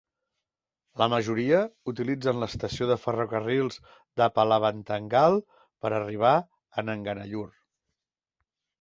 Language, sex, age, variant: Catalan, male, 50-59, Central